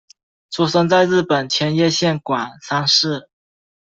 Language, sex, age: Chinese, male, 19-29